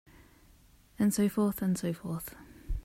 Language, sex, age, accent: English, female, 30-39, England English